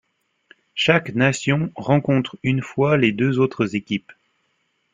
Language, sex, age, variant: French, male, 30-39, Français de métropole